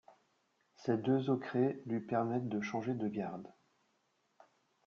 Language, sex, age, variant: French, male, 40-49, Français de métropole